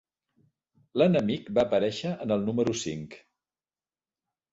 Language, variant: Catalan, Central